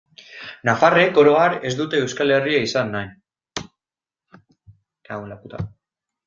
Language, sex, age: Basque, male, 19-29